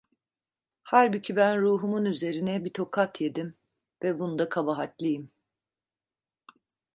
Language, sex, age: Turkish, female, 40-49